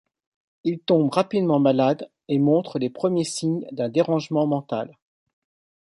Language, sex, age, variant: French, male, 50-59, Français de métropole